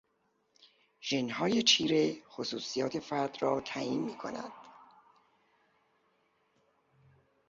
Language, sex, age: Persian, female, 60-69